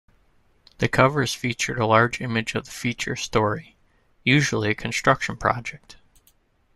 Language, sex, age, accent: English, male, 30-39, United States English